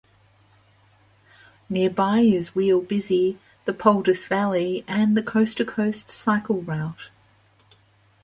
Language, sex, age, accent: English, female, 40-49, Australian English